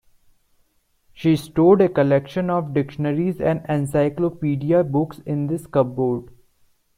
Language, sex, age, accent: English, male, 19-29, India and South Asia (India, Pakistan, Sri Lanka)